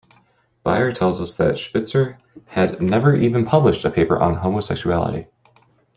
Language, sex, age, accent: English, male, 30-39, United States English